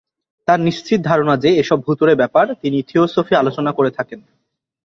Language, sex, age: Bengali, male, 19-29